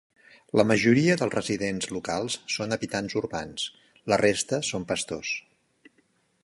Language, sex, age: Catalan, male, 50-59